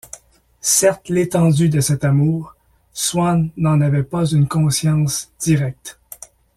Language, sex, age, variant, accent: French, male, 40-49, Français d'Amérique du Nord, Français du Canada